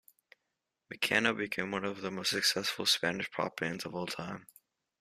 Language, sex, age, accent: English, male, under 19, United States English